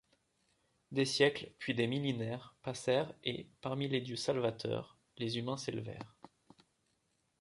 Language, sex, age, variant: French, male, 30-39, Français de métropole